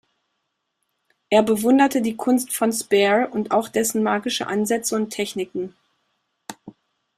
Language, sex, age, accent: German, female, 40-49, Deutschland Deutsch